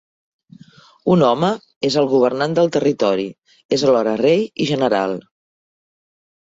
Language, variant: Catalan, Central